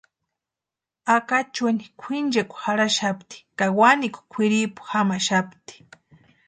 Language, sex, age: Western Highland Purepecha, female, 19-29